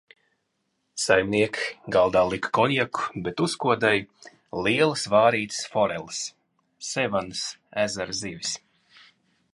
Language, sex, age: Latvian, male, 40-49